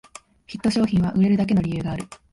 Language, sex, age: Japanese, female, 19-29